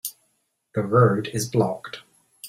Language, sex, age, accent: English, male, 30-39, New Zealand English